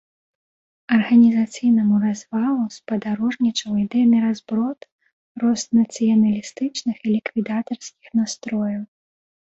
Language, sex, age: Belarusian, female, 19-29